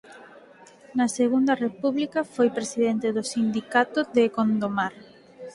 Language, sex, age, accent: Galician, female, 19-29, Normativo (estándar)